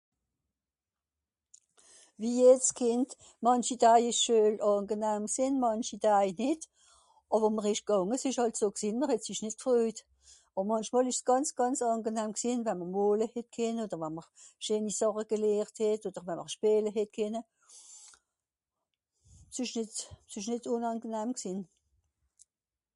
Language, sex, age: Swiss German, female, 60-69